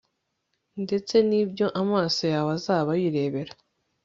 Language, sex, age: Kinyarwanda, female, 19-29